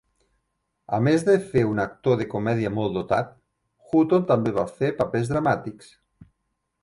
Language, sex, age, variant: Catalan, male, 30-39, Nord-Occidental